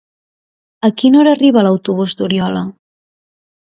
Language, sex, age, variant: Catalan, female, 19-29, Central